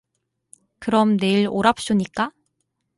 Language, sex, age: Korean, female, 19-29